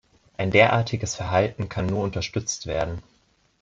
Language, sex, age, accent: German, male, 19-29, Deutschland Deutsch